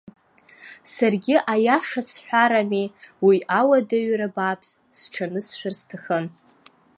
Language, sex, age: Abkhazian, female, under 19